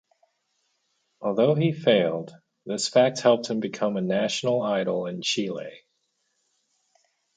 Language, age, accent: English, 30-39, United States English